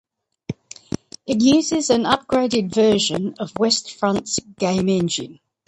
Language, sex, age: English, female, 60-69